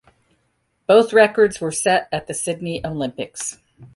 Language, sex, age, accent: English, female, 60-69, United States English